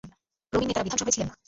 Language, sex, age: Bengali, female, 19-29